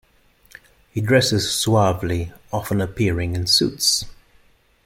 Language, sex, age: English, male, 30-39